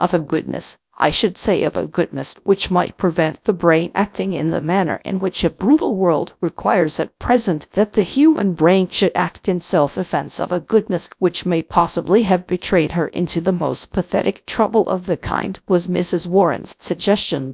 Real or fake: fake